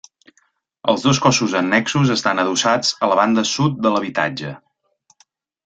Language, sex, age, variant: Catalan, male, 40-49, Central